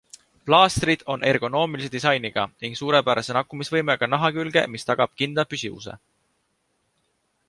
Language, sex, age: Estonian, male, 19-29